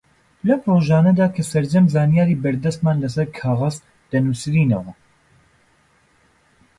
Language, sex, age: Central Kurdish, male, 19-29